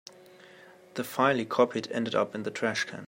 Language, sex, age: English, male, 19-29